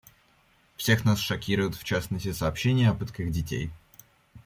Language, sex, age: Russian, male, under 19